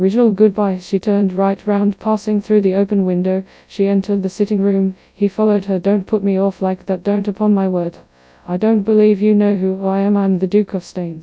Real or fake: fake